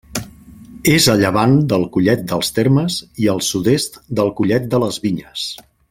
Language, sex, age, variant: Catalan, male, 50-59, Central